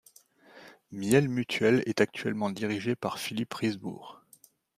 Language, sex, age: French, male, 30-39